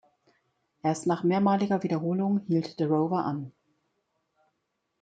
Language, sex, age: German, female, 50-59